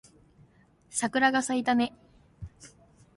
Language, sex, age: Japanese, female, under 19